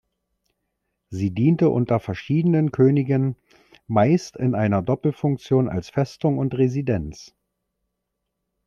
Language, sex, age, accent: German, male, 40-49, Deutschland Deutsch